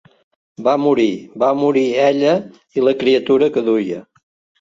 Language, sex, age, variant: Catalan, male, 60-69, Central